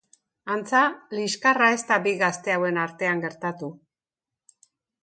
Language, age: Basque, 60-69